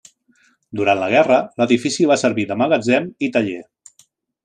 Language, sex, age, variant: Catalan, male, 30-39, Central